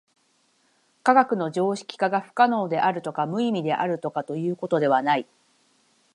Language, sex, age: Japanese, female, 30-39